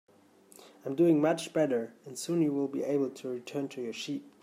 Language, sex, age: English, male, 19-29